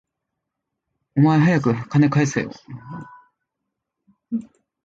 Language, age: Japanese, 19-29